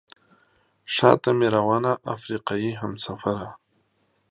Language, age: Pashto, 30-39